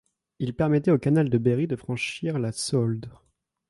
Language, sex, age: French, male, under 19